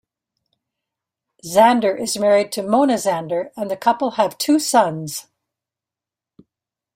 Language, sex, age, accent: English, female, 70-79, United States English